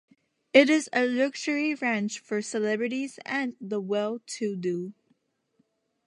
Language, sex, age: English, female, under 19